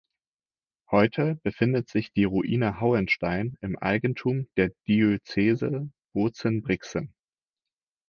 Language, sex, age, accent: German, male, 19-29, Deutschland Deutsch